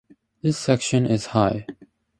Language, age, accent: English, 19-29, United States English